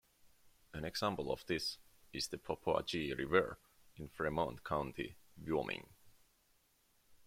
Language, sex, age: English, male, 19-29